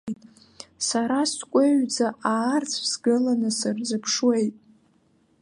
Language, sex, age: Abkhazian, female, under 19